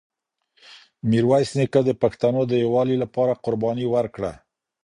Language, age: Pashto, 50-59